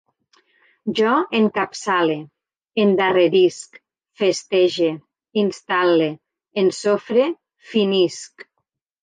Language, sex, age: Catalan, female, 50-59